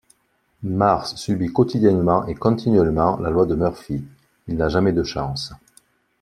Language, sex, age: French, male, 40-49